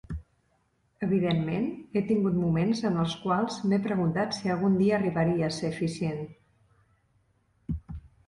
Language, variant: Catalan, Central